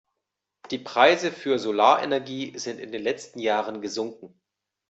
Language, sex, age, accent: German, male, 40-49, Deutschland Deutsch